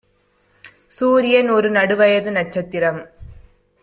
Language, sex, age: Tamil, female, 19-29